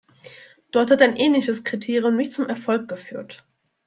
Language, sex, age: German, female, 19-29